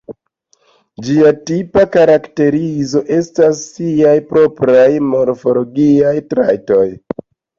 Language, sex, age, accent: Esperanto, male, 30-39, Internacia